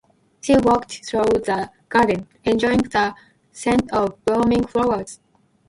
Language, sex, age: Japanese, female, 19-29